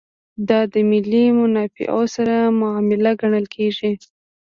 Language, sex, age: Pashto, female, 19-29